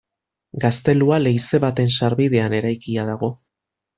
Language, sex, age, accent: Basque, male, 30-39, Mendebalekoa (Araba, Bizkaia, Gipuzkoako mendebaleko herri batzuk)